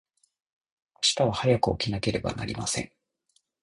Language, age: Japanese, 30-39